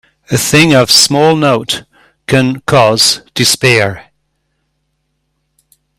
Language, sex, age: English, male, 60-69